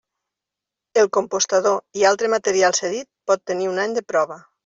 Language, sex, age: Catalan, female, 50-59